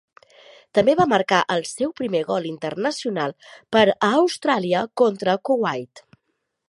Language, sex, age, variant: Catalan, female, 30-39, Central